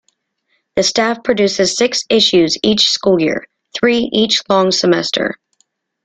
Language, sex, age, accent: English, female, 30-39, United States English